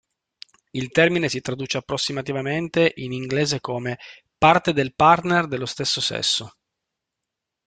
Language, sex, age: Italian, male, 30-39